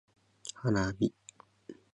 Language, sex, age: Japanese, male, under 19